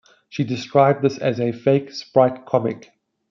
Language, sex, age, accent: English, male, 40-49, Southern African (South Africa, Zimbabwe, Namibia)